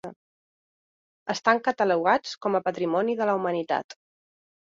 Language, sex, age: Catalan, female, 30-39